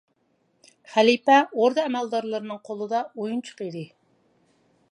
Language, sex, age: Uyghur, female, 40-49